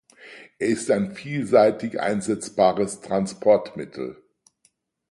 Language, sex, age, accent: German, male, 50-59, Deutschland Deutsch